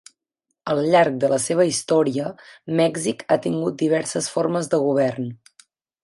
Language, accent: Catalan, gironí